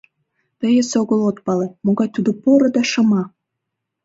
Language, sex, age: Mari, female, under 19